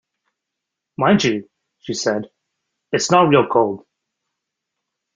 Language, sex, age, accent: English, male, 30-39, Canadian English